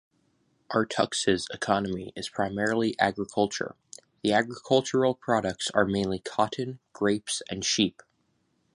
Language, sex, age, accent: English, male, under 19, United States English